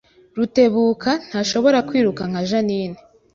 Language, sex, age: Kinyarwanda, female, 19-29